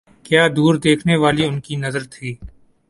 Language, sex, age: Urdu, male, 19-29